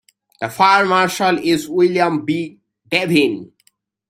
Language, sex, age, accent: English, male, 19-29, United States English